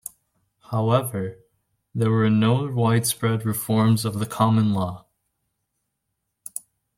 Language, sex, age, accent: English, male, under 19, United States English